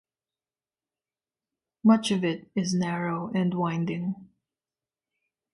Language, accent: English, United States English; Filipino